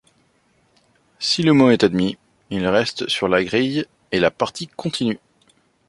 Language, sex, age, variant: French, male, 30-39, Français de métropole